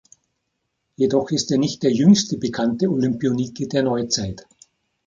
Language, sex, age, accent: German, male, 60-69, Österreichisches Deutsch